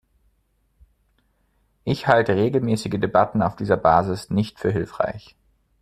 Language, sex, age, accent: German, male, 30-39, Deutschland Deutsch